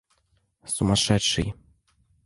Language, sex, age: Russian, male, 19-29